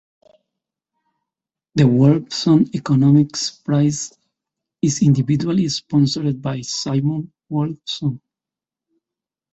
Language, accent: English, Southern African (South Africa, Zimbabwe, Namibia)